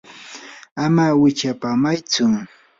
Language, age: Yanahuanca Pasco Quechua, 19-29